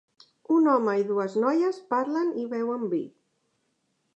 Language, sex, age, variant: Catalan, female, 50-59, Central